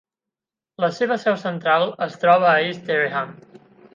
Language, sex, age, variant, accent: Catalan, male, 19-29, Central, central